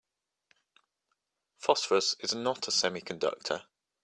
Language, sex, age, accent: English, male, 19-29, England English